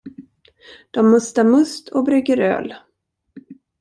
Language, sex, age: Swedish, female, 40-49